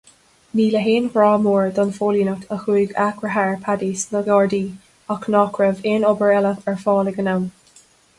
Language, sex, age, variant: Irish, female, 19-29, Gaeilge na Mumhan